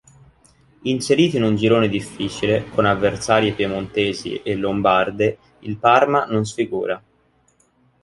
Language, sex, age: Italian, male, under 19